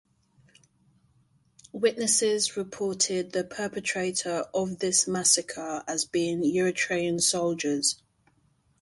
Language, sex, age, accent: English, female, 30-39, England English